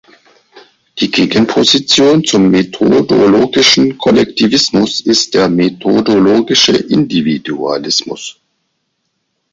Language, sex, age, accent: German, male, 50-59, Deutschland Deutsch